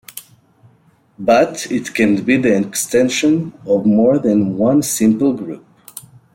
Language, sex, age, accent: English, male, 30-39, United States English